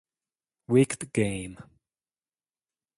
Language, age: Italian, 40-49